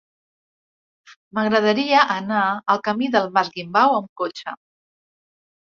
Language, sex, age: Catalan, female, 30-39